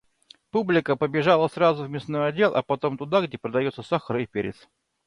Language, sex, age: Russian, male, 30-39